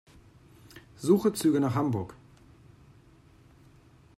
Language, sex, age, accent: German, male, 40-49, Deutschland Deutsch